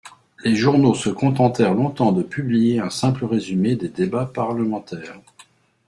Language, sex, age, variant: French, male, 50-59, Français de métropole